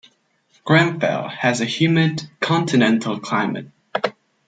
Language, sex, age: English, male, 19-29